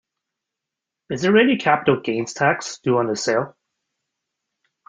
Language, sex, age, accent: English, male, 30-39, Canadian English